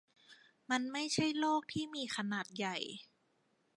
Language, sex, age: Thai, female, 30-39